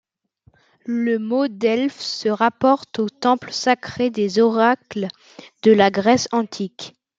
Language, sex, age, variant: French, male, under 19, Français de métropole